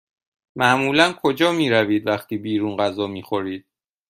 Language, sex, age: Persian, male, 30-39